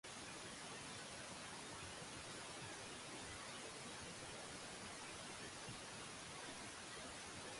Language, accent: English, England English